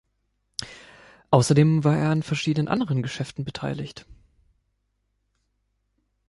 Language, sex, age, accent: German, male, 19-29, Deutschland Deutsch